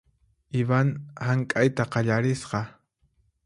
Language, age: Puno Quechua, 30-39